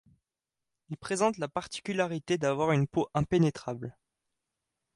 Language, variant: French, Français de métropole